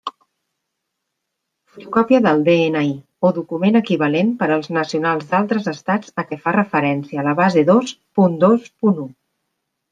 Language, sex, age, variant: Catalan, female, 40-49, Central